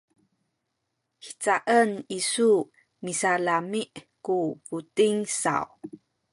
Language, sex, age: Sakizaya, female, 30-39